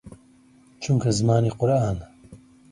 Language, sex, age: Central Kurdish, male, 30-39